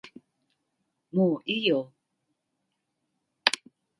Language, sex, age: Japanese, female, 30-39